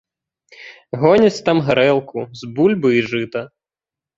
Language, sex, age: Belarusian, male, 30-39